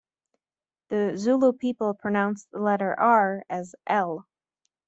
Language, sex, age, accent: English, female, 19-29, United States English